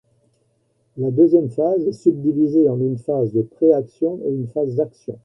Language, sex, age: French, male, 70-79